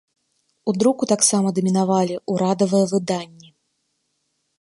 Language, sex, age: Belarusian, female, 30-39